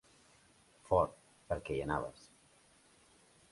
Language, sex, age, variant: Catalan, male, 40-49, Central